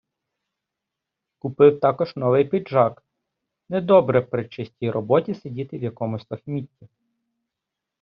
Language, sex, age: Ukrainian, male, 19-29